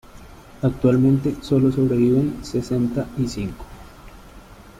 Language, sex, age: Spanish, male, 30-39